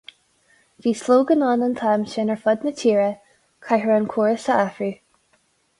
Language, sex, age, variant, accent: Irish, female, 19-29, Gaeilge Uladh, Cainteoir líofa, ní ó dhúchas